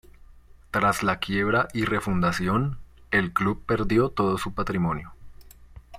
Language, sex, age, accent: Spanish, male, 19-29, Andino-Pacífico: Colombia, Perú, Ecuador, oeste de Bolivia y Venezuela andina